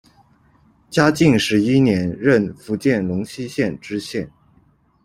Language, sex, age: Chinese, male, 19-29